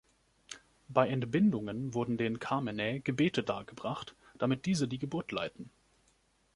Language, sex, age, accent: German, male, 30-39, Deutschland Deutsch